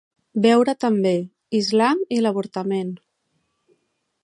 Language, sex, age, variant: Catalan, female, 40-49, Central